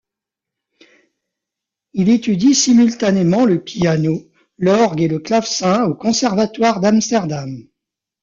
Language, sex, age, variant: French, male, 40-49, Français de métropole